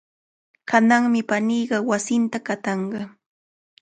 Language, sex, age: Cajatambo North Lima Quechua, female, 19-29